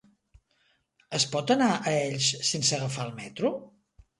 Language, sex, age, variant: Catalan, male, 60-69, Nord-Occidental